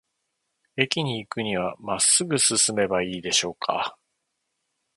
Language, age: Japanese, 30-39